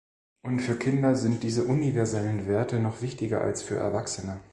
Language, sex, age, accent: German, male, 30-39, Deutschland Deutsch